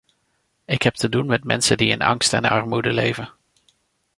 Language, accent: Dutch, Nederlands Nederlands